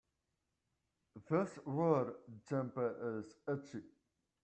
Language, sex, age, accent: English, male, 30-39, United States English